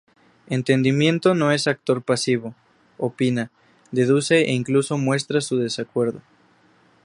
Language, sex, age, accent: Spanish, male, 19-29, México